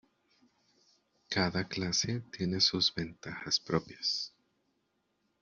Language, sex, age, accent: Spanish, male, 30-39, América central